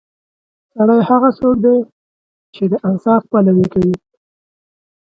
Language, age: Pashto, 19-29